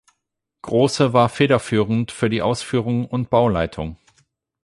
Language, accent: German, Deutschland Deutsch